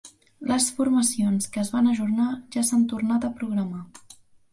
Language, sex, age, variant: Catalan, female, under 19, Central